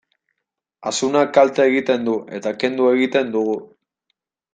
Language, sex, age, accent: Basque, male, 19-29, Mendebalekoa (Araba, Bizkaia, Gipuzkoako mendebaleko herri batzuk)